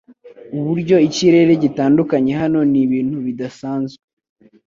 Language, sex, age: Kinyarwanda, male, under 19